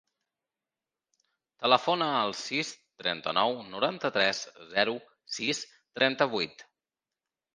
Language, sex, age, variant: Catalan, male, 19-29, Central